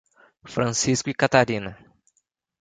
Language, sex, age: Portuguese, male, 19-29